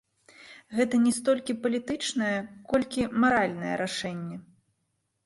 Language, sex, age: Belarusian, female, 30-39